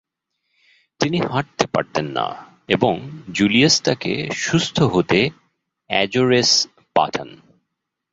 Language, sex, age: Bengali, male, 40-49